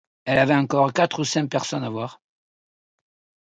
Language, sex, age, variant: French, male, 60-69, Français de métropole